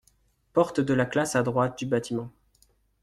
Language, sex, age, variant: French, male, 30-39, Français de métropole